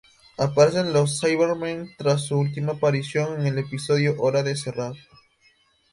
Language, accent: Spanish, Andino-Pacífico: Colombia, Perú, Ecuador, oeste de Bolivia y Venezuela andina